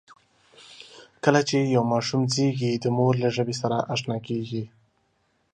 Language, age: Pashto, 19-29